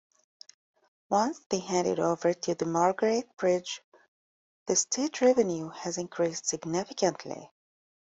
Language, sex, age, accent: English, female, 30-39, United States English